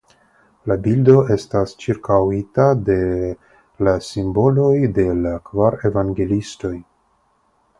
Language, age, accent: Esperanto, 30-39, Internacia